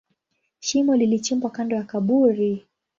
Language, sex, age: Swahili, female, 19-29